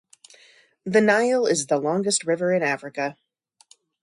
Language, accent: English, United States English